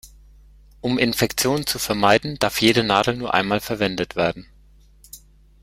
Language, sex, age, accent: German, male, 50-59, Deutschland Deutsch